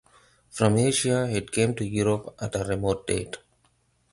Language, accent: English, India and South Asia (India, Pakistan, Sri Lanka)